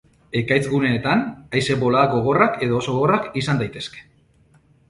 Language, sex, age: Basque, male, 40-49